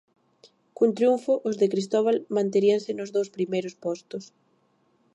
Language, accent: Galician, Oriental (común en zona oriental)